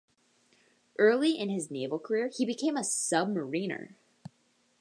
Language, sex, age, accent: English, female, under 19, United States English